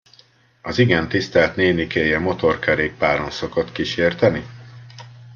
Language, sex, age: Hungarian, male, 50-59